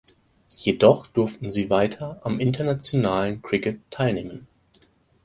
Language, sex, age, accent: German, male, 19-29, Deutschland Deutsch